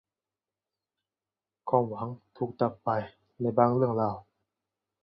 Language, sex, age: Thai, male, 19-29